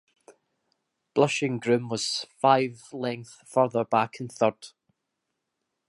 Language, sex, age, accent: English, male, 30-39, Scottish English